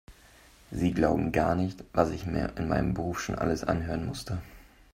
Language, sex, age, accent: German, male, 19-29, Deutschland Deutsch